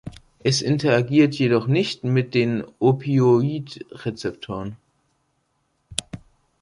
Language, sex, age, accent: German, male, under 19, Deutschland Deutsch